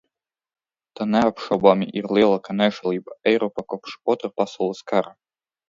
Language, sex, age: Latvian, male, 19-29